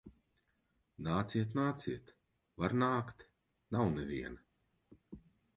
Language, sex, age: Latvian, male, 40-49